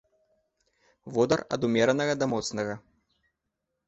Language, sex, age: Belarusian, male, 30-39